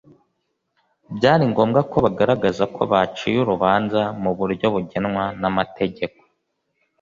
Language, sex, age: Kinyarwanda, male, 19-29